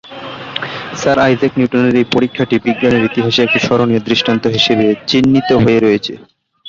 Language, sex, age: Bengali, male, 30-39